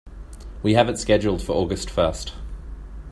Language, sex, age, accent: English, male, 30-39, Australian English